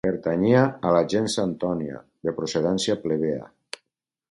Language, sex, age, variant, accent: Catalan, male, 50-59, Valencià meridional, valencià